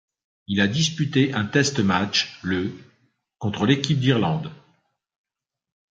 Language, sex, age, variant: French, male, 50-59, Français de métropole